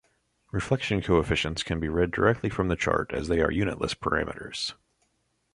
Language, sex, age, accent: English, male, 30-39, United States English